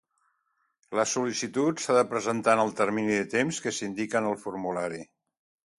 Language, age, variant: Catalan, 60-69, Central